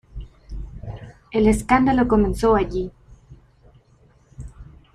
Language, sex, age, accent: Spanish, female, 19-29, América central